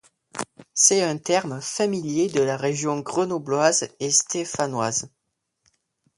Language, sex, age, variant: French, male, under 19, Français de métropole